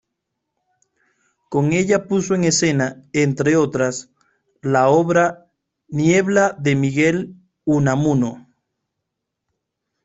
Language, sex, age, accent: Spanish, male, 30-39, Caribe: Cuba, Venezuela, Puerto Rico, República Dominicana, Panamá, Colombia caribeña, México caribeño, Costa del golfo de México